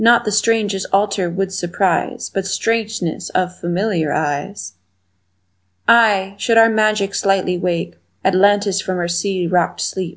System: none